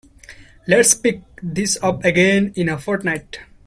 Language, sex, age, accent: English, male, 19-29, India and South Asia (India, Pakistan, Sri Lanka)